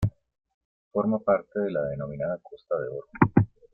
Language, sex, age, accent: Spanish, male, 50-59, América central